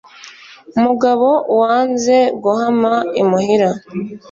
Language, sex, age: Kinyarwanda, female, 19-29